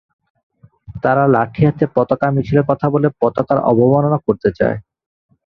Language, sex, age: Bengali, male, 19-29